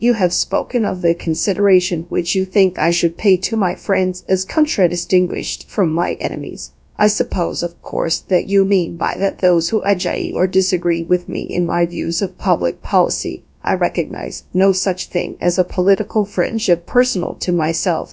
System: TTS, GradTTS